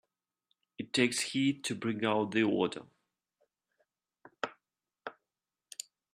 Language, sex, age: English, male, 40-49